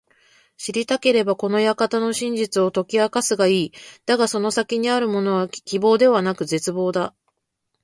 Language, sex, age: Japanese, female, 40-49